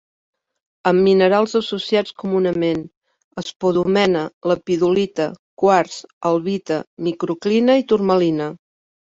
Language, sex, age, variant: Catalan, female, 50-59, Central